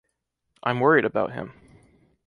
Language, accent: English, United States English